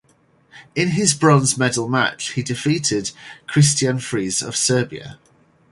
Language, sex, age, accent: English, male, 40-49, England English